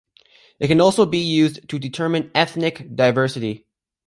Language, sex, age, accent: English, male, under 19, United States English